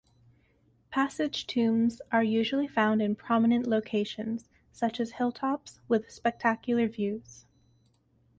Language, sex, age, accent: English, female, 19-29, Canadian English